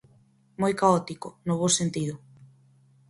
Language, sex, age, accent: Galician, female, 19-29, Normativo (estándar)